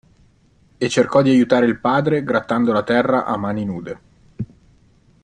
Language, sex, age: Italian, male, 19-29